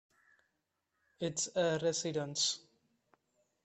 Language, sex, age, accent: English, male, under 19, India and South Asia (India, Pakistan, Sri Lanka)